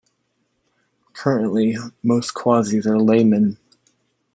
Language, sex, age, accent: English, male, 19-29, United States English